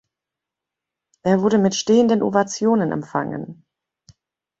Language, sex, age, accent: German, female, 30-39, Deutschland Deutsch